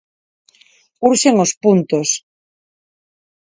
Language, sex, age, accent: Galician, female, 40-49, Neofalante